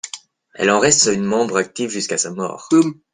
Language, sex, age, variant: French, male, 19-29, Français de métropole